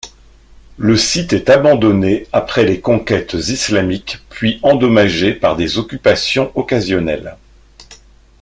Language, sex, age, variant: French, male, 50-59, Français de métropole